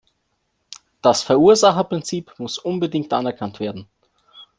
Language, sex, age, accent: German, male, 19-29, Österreichisches Deutsch